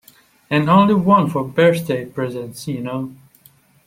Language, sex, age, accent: English, male, 19-29, United States English